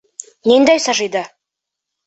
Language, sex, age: Bashkir, male, under 19